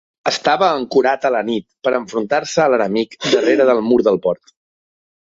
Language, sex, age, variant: Catalan, male, 30-39, Central